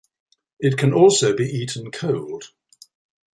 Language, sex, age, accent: English, male, 70-79, England English